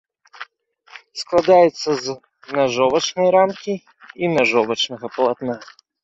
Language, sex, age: Belarusian, male, 19-29